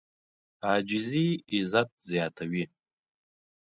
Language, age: Pashto, 30-39